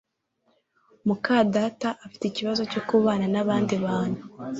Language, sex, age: Kinyarwanda, female, 19-29